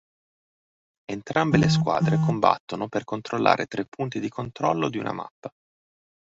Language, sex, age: Italian, male, 40-49